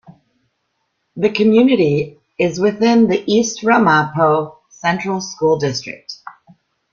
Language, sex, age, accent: English, female, 40-49, United States English